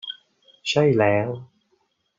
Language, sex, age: Thai, male, 40-49